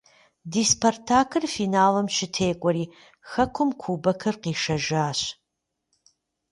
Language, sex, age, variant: Kabardian, female, 50-59, Адыгэбзэ (Къэбэрдей, Кирил, псоми зэдай)